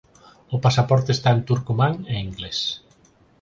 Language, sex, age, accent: Galician, male, 40-49, Normativo (estándar)